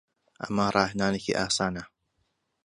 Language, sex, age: Central Kurdish, male, 30-39